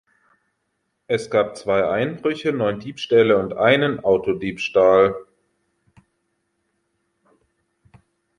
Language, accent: German, Deutschland Deutsch